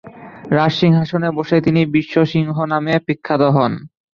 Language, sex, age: Bengali, male, under 19